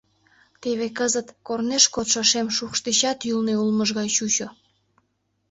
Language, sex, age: Mari, female, 19-29